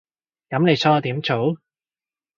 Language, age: Cantonese, 40-49